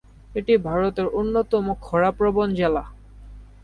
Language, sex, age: Bengali, male, under 19